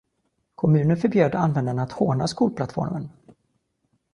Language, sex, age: Swedish, male, 40-49